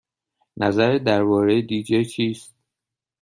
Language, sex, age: Persian, male, 30-39